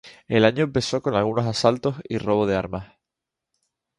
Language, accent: Spanish, España: Islas Canarias